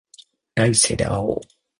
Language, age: Japanese, 30-39